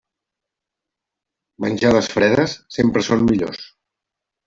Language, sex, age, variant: Catalan, male, 50-59, Central